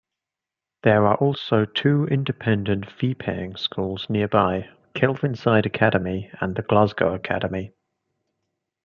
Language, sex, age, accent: English, male, 19-29, England English